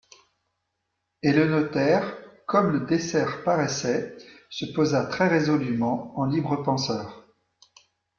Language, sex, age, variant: French, male, 40-49, Français de métropole